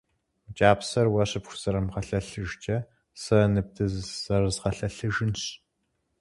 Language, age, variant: Kabardian, 19-29, Адыгэбзэ (Къэбэрдей, Кирил, псоми зэдай)